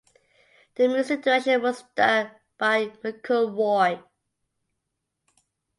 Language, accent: English, Scottish English